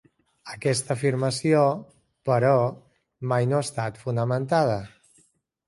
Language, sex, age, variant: Catalan, male, 40-49, Central